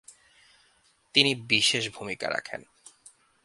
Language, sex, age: Bengali, male, 19-29